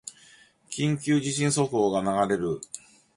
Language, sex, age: Japanese, male, 50-59